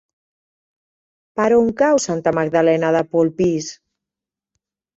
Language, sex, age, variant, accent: Catalan, female, 40-49, Central, Barcelonès